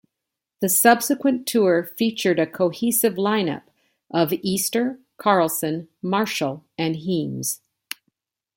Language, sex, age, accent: English, female, 60-69, United States English